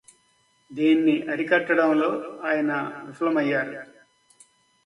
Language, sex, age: Telugu, male, 60-69